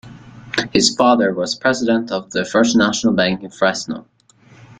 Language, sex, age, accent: English, male, under 19, Canadian English